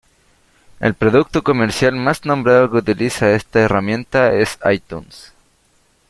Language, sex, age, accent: Spanish, male, under 19, Chileno: Chile, Cuyo